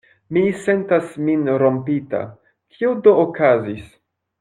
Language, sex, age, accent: Esperanto, male, 19-29, Internacia